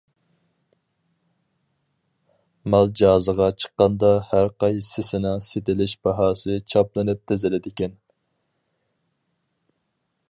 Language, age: Uyghur, 19-29